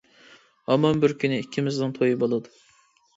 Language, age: Uyghur, 19-29